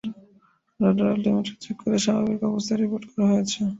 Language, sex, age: Bengali, male, 19-29